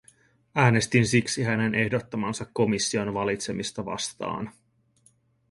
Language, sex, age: Finnish, male, 30-39